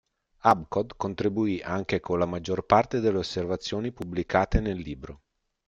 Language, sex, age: Italian, male, 40-49